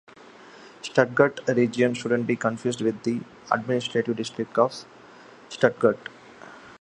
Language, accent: English, India and South Asia (India, Pakistan, Sri Lanka)